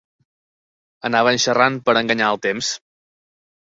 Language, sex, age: Catalan, male, 30-39